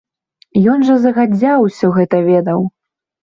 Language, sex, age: Belarusian, female, 19-29